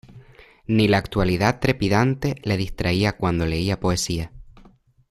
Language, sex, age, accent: Spanish, male, 19-29, España: Islas Canarias